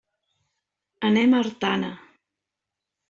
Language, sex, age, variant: Catalan, female, 50-59, Central